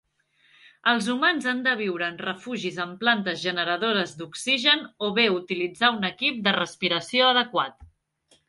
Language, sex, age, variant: Catalan, female, 30-39, Central